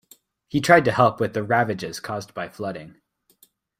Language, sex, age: English, male, 19-29